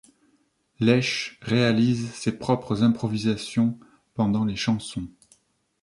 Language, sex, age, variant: French, male, 30-39, Français de métropole